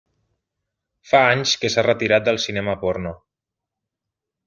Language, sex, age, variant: Catalan, male, 30-39, Central